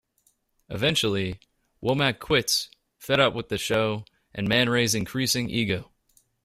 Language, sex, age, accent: English, male, 19-29, United States English